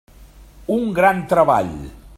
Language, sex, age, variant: Catalan, male, 60-69, Central